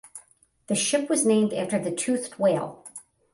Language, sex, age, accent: English, female, 50-59, United States English